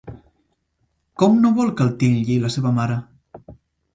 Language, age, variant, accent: Catalan, under 19, Central, central